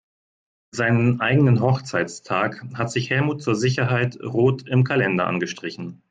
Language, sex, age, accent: German, male, 30-39, Deutschland Deutsch